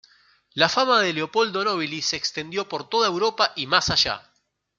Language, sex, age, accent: Spanish, male, 19-29, Rioplatense: Argentina, Uruguay, este de Bolivia, Paraguay